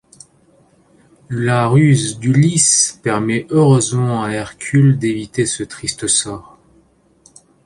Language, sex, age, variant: French, male, 30-39, Français de métropole